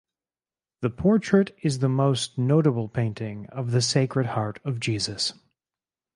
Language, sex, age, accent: English, male, 30-39, Canadian English